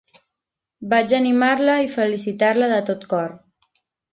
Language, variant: Catalan, Septentrional